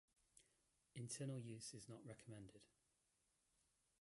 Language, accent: English, England English